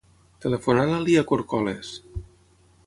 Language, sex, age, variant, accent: Catalan, male, 40-49, Tortosí, nord-occidental; Tortosí